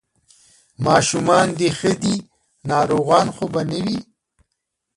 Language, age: Pashto, 40-49